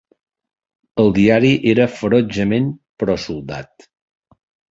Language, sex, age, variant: Catalan, male, 60-69, Central